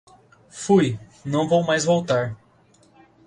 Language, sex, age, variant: Portuguese, male, 19-29, Portuguese (Brasil)